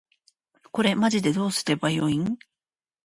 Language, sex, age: Japanese, female, 40-49